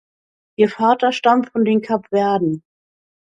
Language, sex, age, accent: German, female, 60-69, Deutschland Deutsch